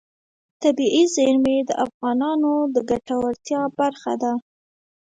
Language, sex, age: Pashto, female, 19-29